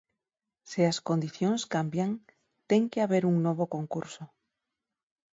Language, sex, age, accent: Galician, female, 40-49, Normativo (estándar)